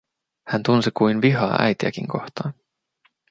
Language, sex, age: Finnish, male, 30-39